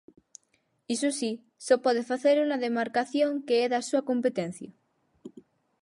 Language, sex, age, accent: Galician, female, under 19, Central (gheada)